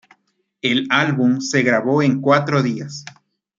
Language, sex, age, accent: Spanish, male, 30-39, Andino-Pacífico: Colombia, Perú, Ecuador, oeste de Bolivia y Venezuela andina